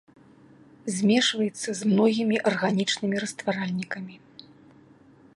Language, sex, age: Belarusian, female, 60-69